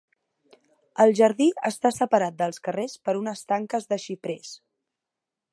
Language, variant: Catalan, Central